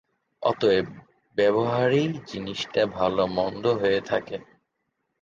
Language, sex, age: Bengali, male, 19-29